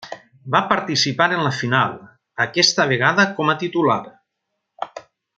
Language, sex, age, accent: Catalan, male, 40-49, valencià